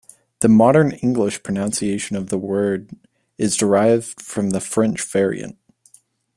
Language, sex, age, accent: English, male, under 19, United States English